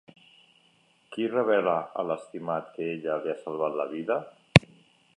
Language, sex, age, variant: Catalan, male, 50-59, Septentrional